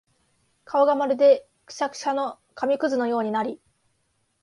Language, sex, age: Japanese, female, 19-29